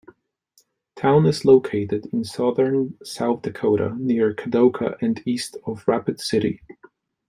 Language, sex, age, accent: English, male, 30-39, United States English